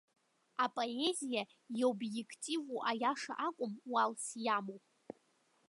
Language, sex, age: Abkhazian, female, under 19